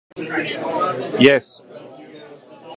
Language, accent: English, England English